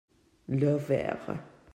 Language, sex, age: French, male, under 19